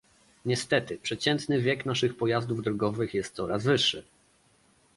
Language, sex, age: Polish, male, 30-39